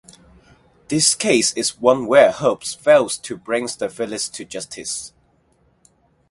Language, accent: English, Hong Kong English